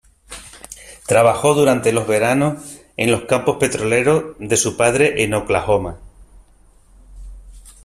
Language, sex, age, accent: Spanish, male, 50-59, España: Sur peninsular (Andalucia, Extremadura, Murcia)